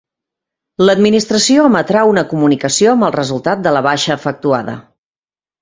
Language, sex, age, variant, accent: Catalan, female, 40-49, Central, Català central